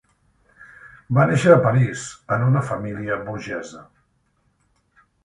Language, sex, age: Catalan, male, 50-59